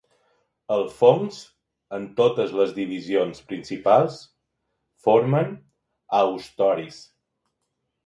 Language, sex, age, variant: Catalan, male, 40-49, Balear